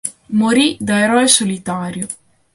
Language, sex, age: Italian, female, 19-29